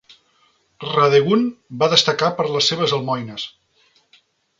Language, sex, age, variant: Catalan, male, 40-49, Central